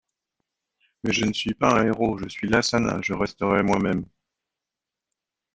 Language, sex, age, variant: French, male, 40-49, Français de métropole